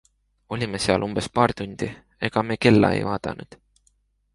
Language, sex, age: Estonian, male, 19-29